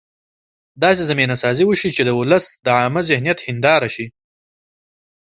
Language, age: Pashto, 19-29